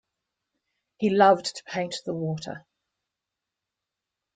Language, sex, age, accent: English, female, 50-59, Australian English